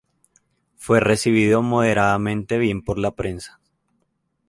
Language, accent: Spanish, Andino-Pacífico: Colombia, Perú, Ecuador, oeste de Bolivia y Venezuela andina